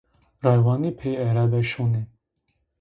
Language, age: Zaza, 19-29